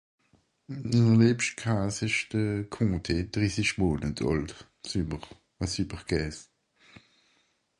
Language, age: Swiss German, 40-49